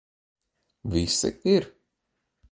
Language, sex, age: Latvian, male, 40-49